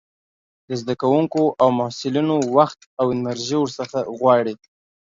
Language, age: Pashto, 19-29